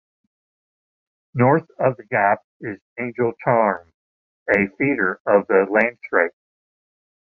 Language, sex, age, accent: English, male, 70-79, England English